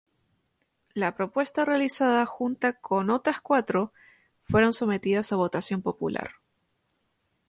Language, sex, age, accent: Spanish, female, 19-29, Rioplatense: Argentina, Uruguay, este de Bolivia, Paraguay